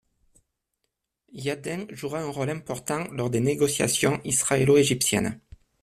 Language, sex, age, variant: French, male, 30-39, Français de métropole